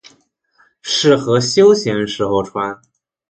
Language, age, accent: Chinese, 19-29, 出生地：江苏省